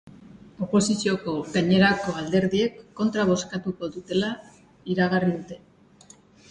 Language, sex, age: Basque, female, 50-59